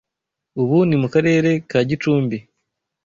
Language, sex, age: Kinyarwanda, male, 19-29